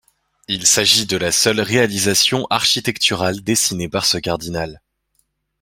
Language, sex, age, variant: French, male, 19-29, Français de métropole